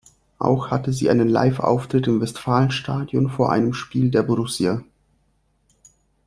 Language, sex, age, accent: German, male, 30-39, Russisch Deutsch